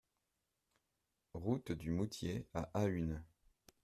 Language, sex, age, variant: French, male, 30-39, Français de métropole